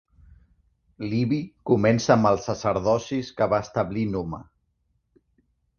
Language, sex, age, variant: Catalan, male, 40-49, Central